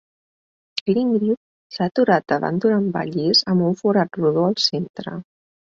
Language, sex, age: Catalan, female, 40-49